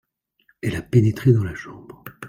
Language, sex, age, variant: French, male, 50-59, Français de métropole